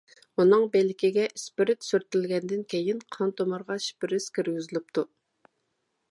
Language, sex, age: Uyghur, female, 50-59